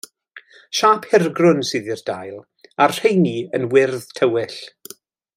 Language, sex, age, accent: Welsh, male, 40-49, Y Deyrnas Unedig Cymraeg